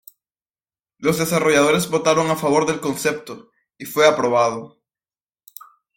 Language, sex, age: Spanish, male, under 19